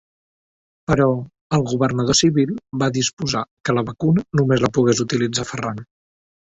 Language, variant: Catalan, Central